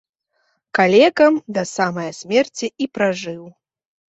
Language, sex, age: Belarusian, female, 19-29